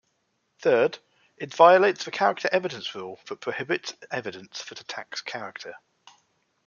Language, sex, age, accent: English, male, 19-29, England English